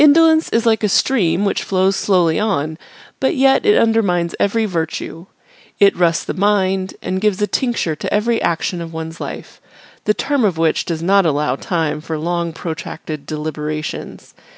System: none